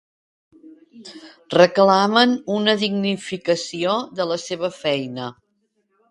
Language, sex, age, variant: Catalan, female, 60-69, Central